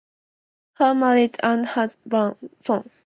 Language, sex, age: English, female, 19-29